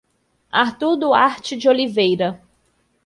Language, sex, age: Portuguese, female, 30-39